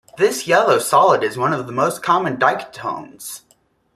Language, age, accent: English, 19-29, United States English